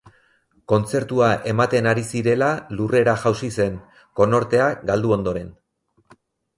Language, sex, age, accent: Basque, male, 40-49, Erdialdekoa edo Nafarra (Gipuzkoa, Nafarroa)